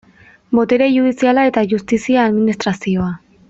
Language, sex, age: Basque, female, 19-29